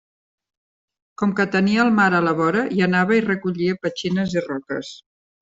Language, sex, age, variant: Catalan, female, 50-59, Central